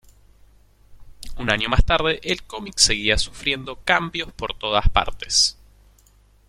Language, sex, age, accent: Spanish, male, 19-29, Rioplatense: Argentina, Uruguay, este de Bolivia, Paraguay